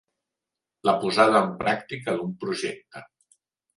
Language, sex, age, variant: Catalan, male, 60-69, Central